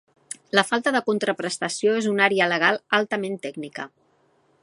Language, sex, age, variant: Catalan, female, 50-59, Central